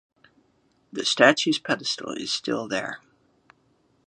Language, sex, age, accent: English, male, under 19, United States English